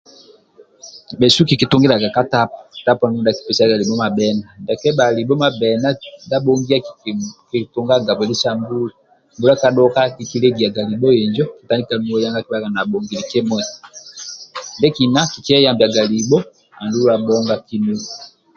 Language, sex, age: Amba (Uganda), male, 30-39